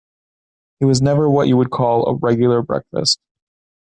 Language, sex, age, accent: English, male, 19-29, United States English